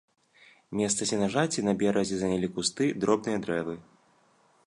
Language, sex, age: Belarusian, male, 19-29